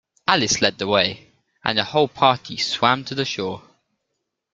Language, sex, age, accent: English, male, under 19, England English